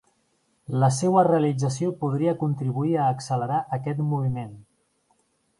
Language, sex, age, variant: Catalan, male, 40-49, Central